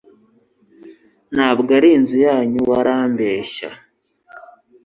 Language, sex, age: Kinyarwanda, male, 19-29